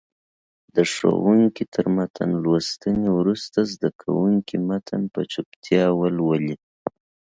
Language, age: Pashto, 19-29